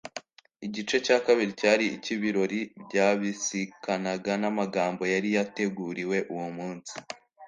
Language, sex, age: Kinyarwanda, male, under 19